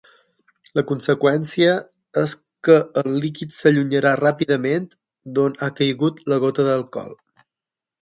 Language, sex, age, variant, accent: Catalan, male, 30-39, Balear, menorquí